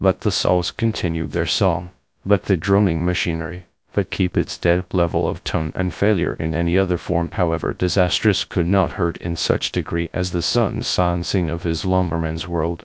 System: TTS, GradTTS